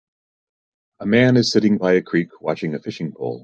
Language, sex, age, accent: English, male, 30-39, United States English